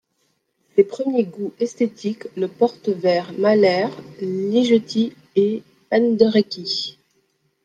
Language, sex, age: French, female, 50-59